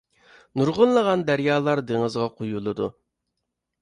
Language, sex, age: Uyghur, male, 30-39